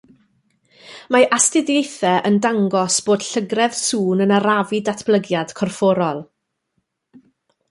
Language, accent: Welsh, Y Deyrnas Unedig Cymraeg